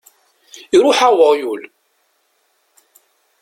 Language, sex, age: Kabyle, female, 60-69